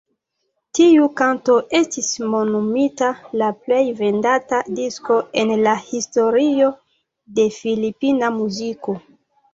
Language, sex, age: Esperanto, female, 19-29